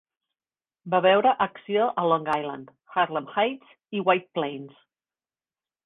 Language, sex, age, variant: Catalan, female, 50-59, Central